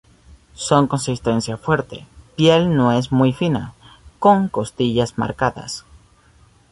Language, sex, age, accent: Spanish, male, 19-29, Caribe: Cuba, Venezuela, Puerto Rico, República Dominicana, Panamá, Colombia caribeña, México caribeño, Costa del golfo de México